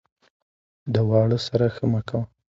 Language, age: Pashto, 19-29